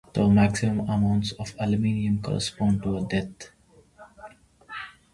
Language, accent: English, India and South Asia (India, Pakistan, Sri Lanka)